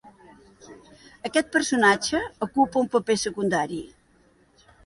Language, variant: Catalan, Central